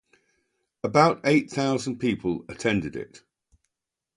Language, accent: English, England English